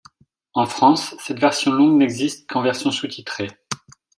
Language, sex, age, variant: French, male, 40-49, Français de métropole